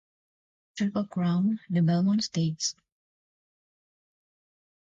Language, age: English, 19-29